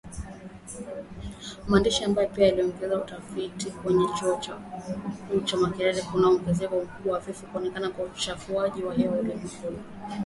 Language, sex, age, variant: Swahili, female, 19-29, Kiswahili Sanifu (EA)